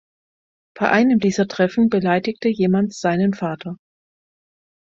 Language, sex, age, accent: German, female, 50-59, Deutschland Deutsch